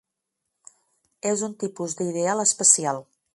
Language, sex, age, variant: Catalan, female, 50-59, Nord-Occidental